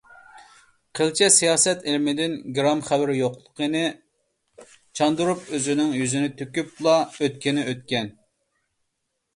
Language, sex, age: Uyghur, male, 30-39